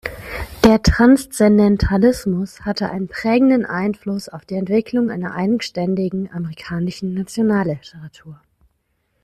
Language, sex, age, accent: German, female, 30-39, Deutschland Deutsch